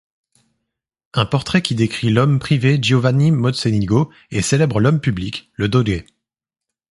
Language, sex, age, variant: French, male, 30-39, Français de métropole